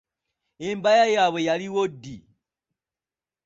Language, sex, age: Ganda, male, 19-29